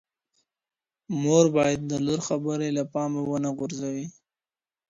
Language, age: Pashto, 19-29